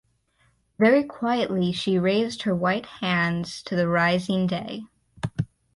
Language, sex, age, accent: English, female, 19-29, United States English